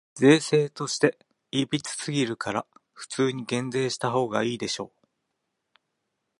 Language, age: Japanese, 40-49